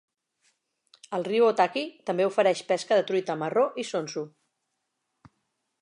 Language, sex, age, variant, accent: Catalan, female, 40-49, Central, central; Oriental